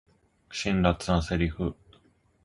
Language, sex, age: Japanese, male, 30-39